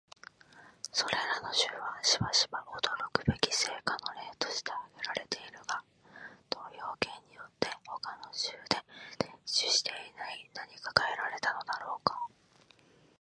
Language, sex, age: Japanese, female, 19-29